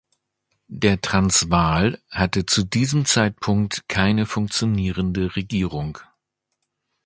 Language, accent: German, Deutschland Deutsch